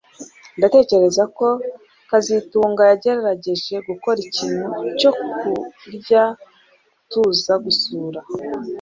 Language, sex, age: Kinyarwanda, female, 40-49